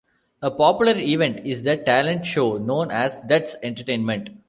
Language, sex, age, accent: English, male, 40-49, India and South Asia (India, Pakistan, Sri Lanka)